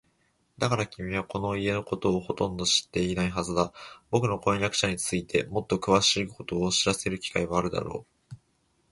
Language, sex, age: Japanese, male, 19-29